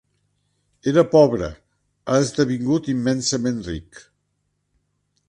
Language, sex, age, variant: Catalan, male, 70-79, Central